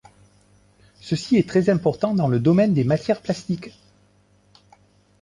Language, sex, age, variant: French, male, 40-49, Français de métropole